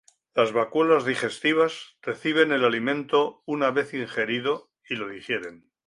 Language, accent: Spanish, España: Centro-Sur peninsular (Madrid, Toledo, Castilla-La Mancha)